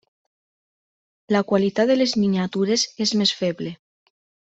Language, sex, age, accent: Catalan, female, 19-29, valencià